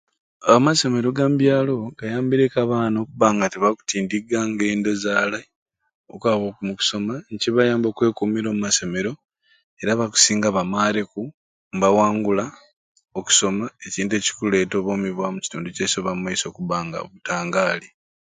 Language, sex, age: Ruuli, male, 30-39